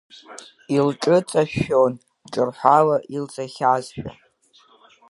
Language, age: Abkhazian, under 19